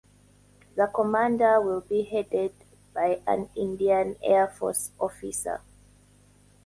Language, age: English, 19-29